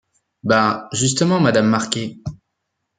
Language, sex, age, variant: French, male, 19-29, Français de métropole